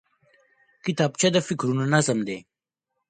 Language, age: Pashto, 19-29